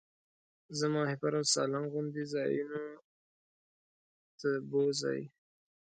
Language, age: Pashto, 19-29